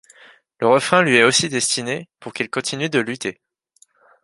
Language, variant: French, Français de métropole